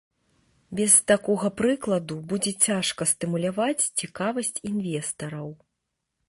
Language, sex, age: Belarusian, female, 40-49